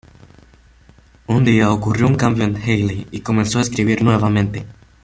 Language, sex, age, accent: Spanish, male, under 19, Caribe: Cuba, Venezuela, Puerto Rico, República Dominicana, Panamá, Colombia caribeña, México caribeño, Costa del golfo de México